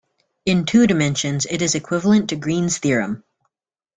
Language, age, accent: English, 19-29, United States English